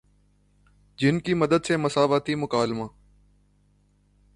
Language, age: Urdu, 19-29